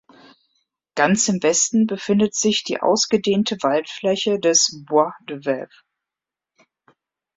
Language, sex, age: German, female, 50-59